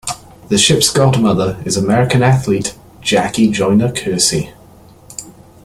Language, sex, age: English, male, 19-29